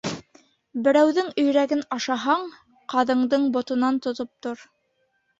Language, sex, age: Bashkir, female, 19-29